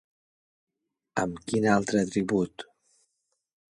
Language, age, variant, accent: Catalan, 40-49, Central, central